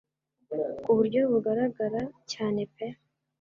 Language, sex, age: Kinyarwanda, female, 19-29